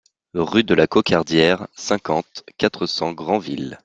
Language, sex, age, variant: French, male, 19-29, Français de métropole